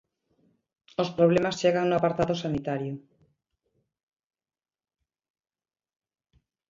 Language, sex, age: Galician, female, 60-69